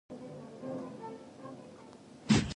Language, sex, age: English, female, 19-29